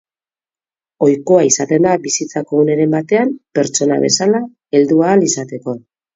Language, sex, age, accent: Basque, female, 30-39, Mendebalekoa (Araba, Bizkaia, Gipuzkoako mendebaleko herri batzuk)